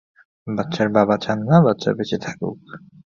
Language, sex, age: Bengali, male, 19-29